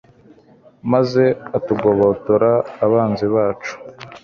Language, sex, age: Kinyarwanda, male, under 19